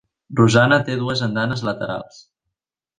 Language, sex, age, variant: Catalan, male, 19-29, Central